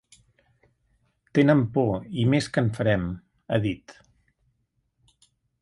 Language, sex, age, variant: Catalan, male, 50-59, Central